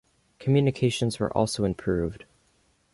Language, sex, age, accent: English, male, 19-29, Canadian English